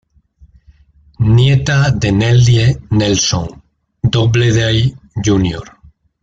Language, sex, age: Spanish, male, 60-69